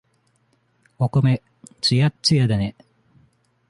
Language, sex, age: Japanese, male, 19-29